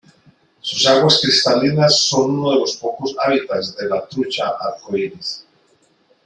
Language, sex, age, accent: Spanish, male, 60-69, Caribe: Cuba, Venezuela, Puerto Rico, República Dominicana, Panamá, Colombia caribeña, México caribeño, Costa del golfo de México